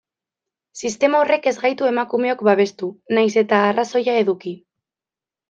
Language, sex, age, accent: Basque, female, 19-29, Mendebalekoa (Araba, Bizkaia, Gipuzkoako mendebaleko herri batzuk)